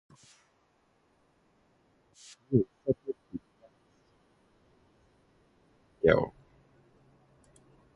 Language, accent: English, United States English